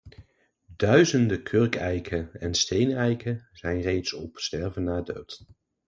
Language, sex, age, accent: Dutch, male, 30-39, Nederlands Nederlands